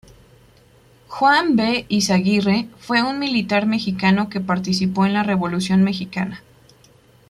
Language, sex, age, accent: Spanish, female, 19-29, México